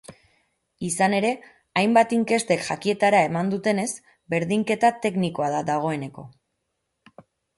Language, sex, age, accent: Basque, female, 30-39, Erdialdekoa edo Nafarra (Gipuzkoa, Nafarroa)